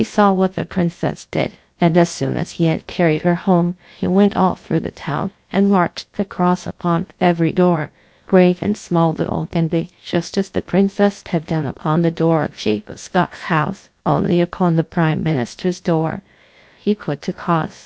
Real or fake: fake